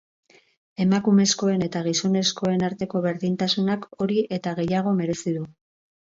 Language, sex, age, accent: Basque, female, 50-59, Mendebalekoa (Araba, Bizkaia, Gipuzkoako mendebaleko herri batzuk)